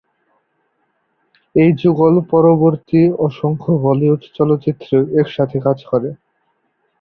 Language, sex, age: Bengali, male, under 19